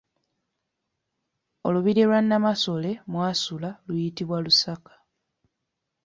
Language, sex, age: Ganda, female, 19-29